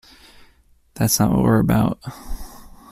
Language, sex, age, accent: English, male, 19-29, United States English